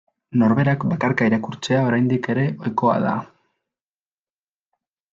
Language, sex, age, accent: Basque, male, 19-29, Mendebalekoa (Araba, Bizkaia, Gipuzkoako mendebaleko herri batzuk)